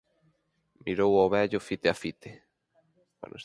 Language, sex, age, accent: Galician, male, 19-29, Normativo (estándar)